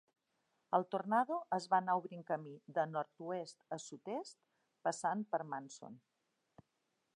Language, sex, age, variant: Catalan, female, 60-69, Central